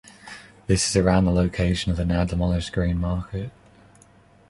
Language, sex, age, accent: English, male, 19-29, Australian English